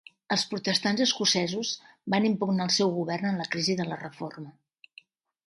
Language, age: Catalan, 60-69